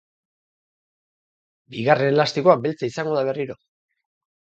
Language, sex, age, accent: Basque, male, 40-49, Mendebalekoa (Araba, Bizkaia, Gipuzkoako mendebaleko herri batzuk)